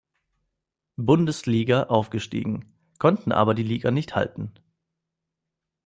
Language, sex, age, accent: German, male, 19-29, Deutschland Deutsch